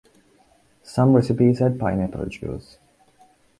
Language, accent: English, England English